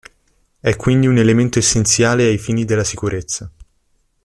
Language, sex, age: Italian, male, under 19